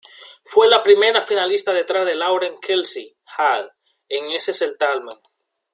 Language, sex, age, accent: Spanish, male, 19-29, Caribe: Cuba, Venezuela, Puerto Rico, República Dominicana, Panamá, Colombia caribeña, México caribeño, Costa del golfo de México